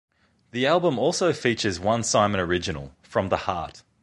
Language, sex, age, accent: English, male, 30-39, Australian English